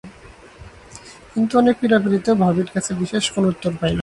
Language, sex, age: Bengali, male, 19-29